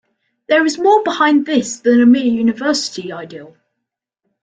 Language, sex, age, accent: English, male, under 19, England English